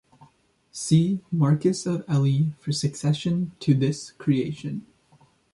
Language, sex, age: English, male, under 19